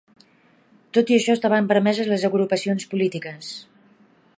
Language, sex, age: Catalan, female, 40-49